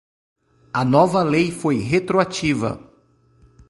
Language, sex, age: Portuguese, male, 40-49